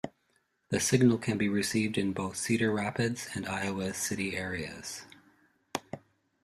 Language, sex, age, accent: English, male, 50-59, Canadian English